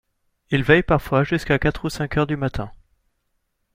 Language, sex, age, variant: French, male, 19-29, Français de métropole